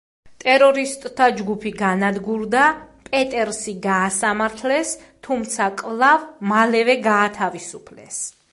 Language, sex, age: Georgian, female, 30-39